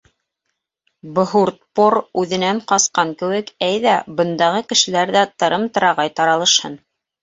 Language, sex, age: Bashkir, female, 40-49